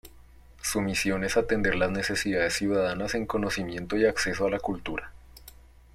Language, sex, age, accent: Spanish, male, 19-29, Andino-Pacífico: Colombia, Perú, Ecuador, oeste de Bolivia y Venezuela andina